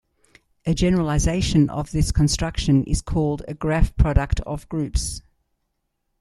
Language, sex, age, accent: English, female, 60-69, Australian English